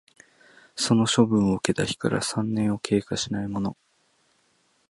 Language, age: Japanese, 19-29